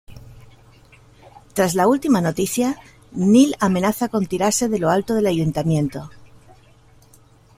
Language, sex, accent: Spanish, female, España: Sur peninsular (Andalucia, Extremadura, Murcia)